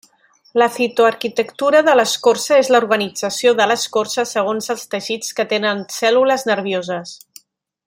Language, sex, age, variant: Catalan, female, 30-39, Central